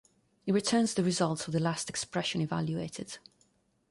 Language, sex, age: English, female, 30-39